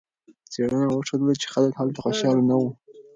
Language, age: Pashto, 19-29